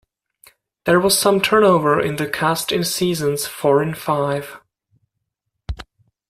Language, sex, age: English, male, 19-29